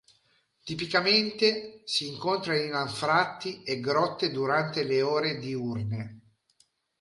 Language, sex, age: Italian, male, 40-49